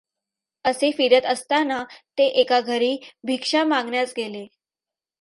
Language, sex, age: Marathi, female, under 19